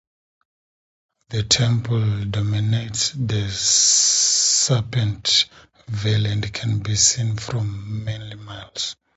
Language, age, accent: English, 40-49, Southern African (South Africa, Zimbabwe, Namibia)